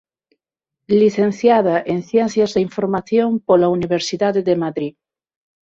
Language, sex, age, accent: Galician, female, 30-39, Normativo (estándar); Neofalante